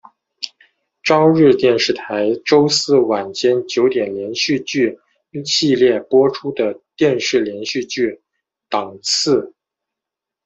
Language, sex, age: Chinese, male, 40-49